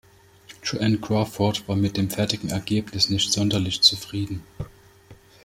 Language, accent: German, Deutschland Deutsch